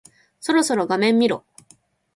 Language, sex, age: Japanese, female, 19-29